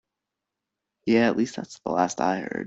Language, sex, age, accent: English, male, under 19, United States English